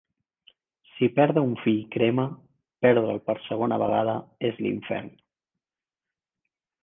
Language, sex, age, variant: Catalan, male, 50-59, Central